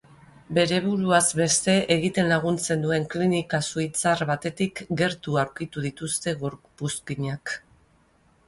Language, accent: Basque, Mendebalekoa (Araba, Bizkaia, Gipuzkoako mendebaleko herri batzuk)